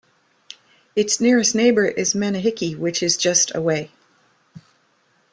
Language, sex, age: English, female, 60-69